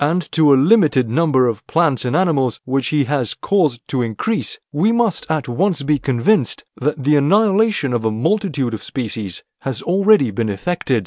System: none